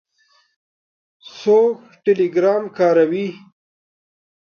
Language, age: Pashto, 30-39